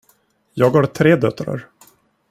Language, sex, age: Swedish, male, 40-49